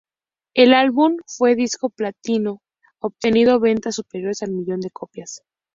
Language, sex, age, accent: Spanish, female, under 19, México